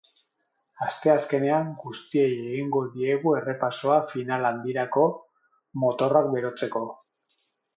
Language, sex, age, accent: Basque, male, 40-49, Mendebalekoa (Araba, Bizkaia, Gipuzkoako mendebaleko herri batzuk)